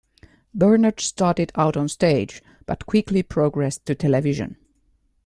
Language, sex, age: English, female, 40-49